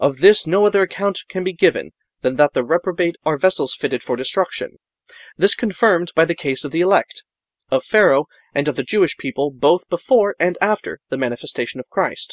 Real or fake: real